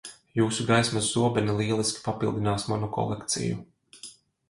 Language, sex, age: Latvian, male, 30-39